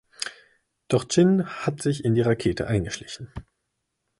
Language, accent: German, Deutschland Deutsch